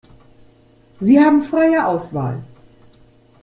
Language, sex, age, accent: German, female, 50-59, Deutschland Deutsch